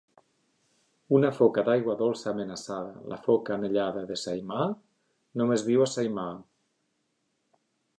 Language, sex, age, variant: Catalan, male, 40-49, Nord-Occidental